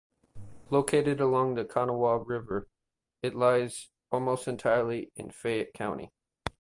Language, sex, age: English, male, 30-39